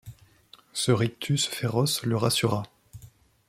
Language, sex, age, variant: French, male, 30-39, Français de métropole